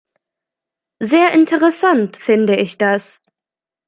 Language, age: German, 19-29